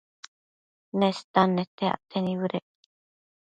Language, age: Matsés, 19-29